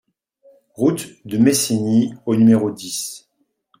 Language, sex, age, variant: French, male, 40-49, Français de métropole